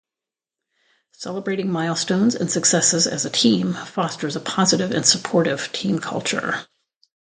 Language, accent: English, United States English